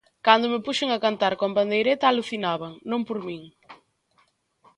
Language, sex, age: Galician, female, 19-29